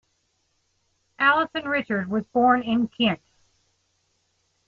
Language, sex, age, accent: English, female, 40-49, United States English